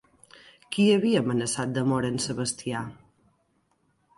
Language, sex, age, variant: Catalan, female, 40-49, Central